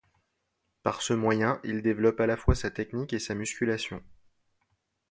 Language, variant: French, Français de métropole